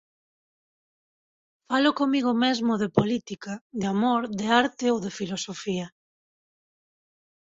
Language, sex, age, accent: Galician, female, 30-39, Oriental (común en zona oriental)